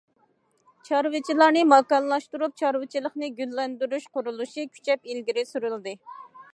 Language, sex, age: Uyghur, female, 30-39